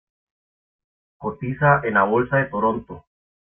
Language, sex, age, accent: Spanish, male, 19-29, América central